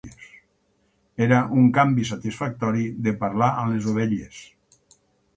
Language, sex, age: Catalan, male, 60-69